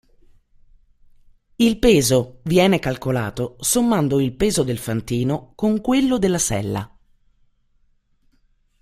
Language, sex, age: Italian, female, 40-49